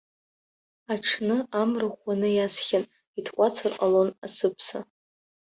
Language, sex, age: Abkhazian, female, under 19